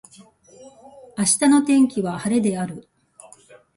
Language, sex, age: Japanese, female, 60-69